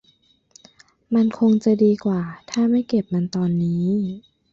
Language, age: Thai, 19-29